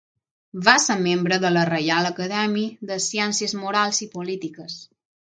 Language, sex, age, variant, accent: Catalan, female, under 19, Balear, balear; mallorquí